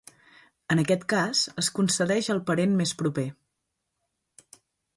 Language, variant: Catalan, Central